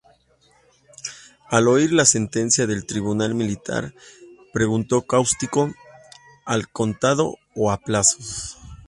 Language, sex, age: Spanish, male, 30-39